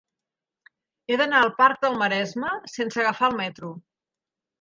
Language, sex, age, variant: Catalan, female, 50-59, Central